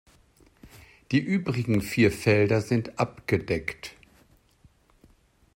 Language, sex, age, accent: German, male, 50-59, Deutschland Deutsch